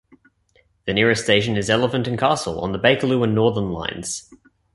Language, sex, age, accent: English, male, 19-29, Australian English